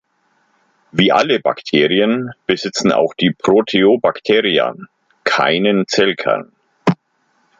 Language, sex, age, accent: German, male, 50-59, Deutschland Deutsch